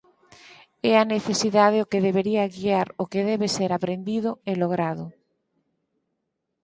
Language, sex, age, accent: Galician, female, 50-59, Normativo (estándar)